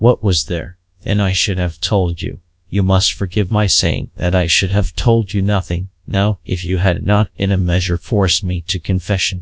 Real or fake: fake